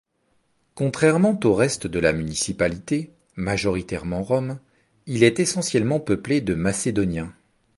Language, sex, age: French, male, 40-49